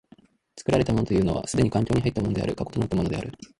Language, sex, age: Japanese, male, 19-29